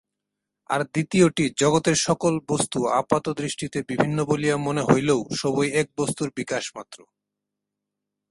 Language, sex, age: Bengali, male, 19-29